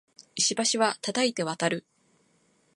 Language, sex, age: Japanese, female, 19-29